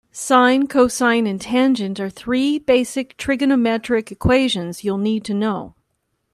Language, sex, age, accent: English, female, 50-59, United States English